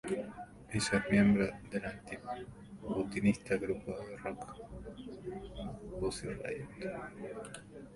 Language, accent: Spanish, Rioplatense: Argentina, Uruguay, este de Bolivia, Paraguay